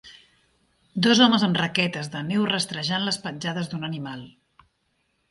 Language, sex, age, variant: Catalan, female, 40-49, Central